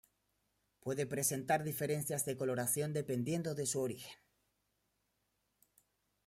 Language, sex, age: Spanish, male, 19-29